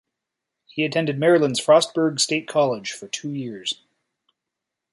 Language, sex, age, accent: English, male, 30-39, Canadian English